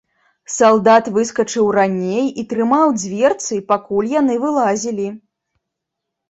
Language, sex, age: Belarusian, female, 30-39